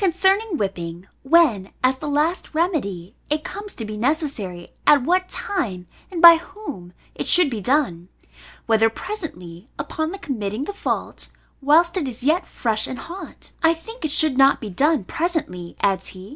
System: none